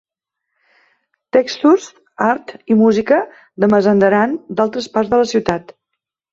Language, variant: Catalan, Septentrional